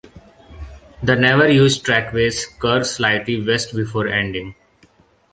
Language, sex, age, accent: English, male, 19-29, India and South Asia (India, Pakistan, Sri Lanka)